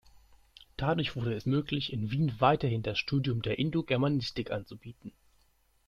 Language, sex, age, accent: German, male, under 19, Deutschland Deutsch